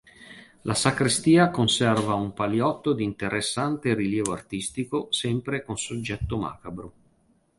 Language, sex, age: Italian, male, 40-49